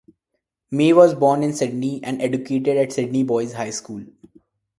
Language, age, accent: English, 19-29, India and South Asia (India, Pakistan, Sri Lanka)